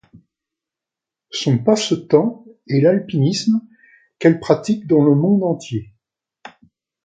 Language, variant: French, Français de métropole